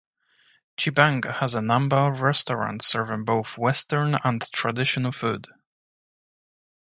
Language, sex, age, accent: English, male, 19-29, England English